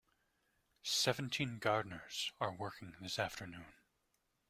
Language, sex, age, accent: English, male, 19-29, United States English